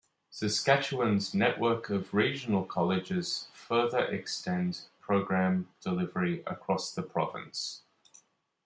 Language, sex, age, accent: English, male, 30-39, Australian English